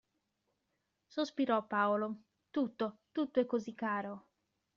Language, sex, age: Italian, female, 19-29